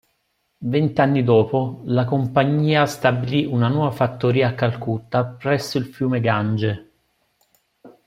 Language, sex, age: Italian, male, 40-49